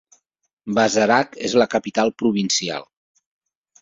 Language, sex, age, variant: Catalan, male, 50-59, Central